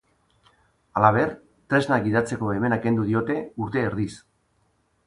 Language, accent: Basque, Erdialdekoa edo Nafarra (Gipuzkoa, Nafarroa)